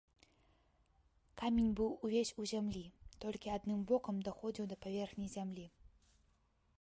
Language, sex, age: Belarusian, female, under 19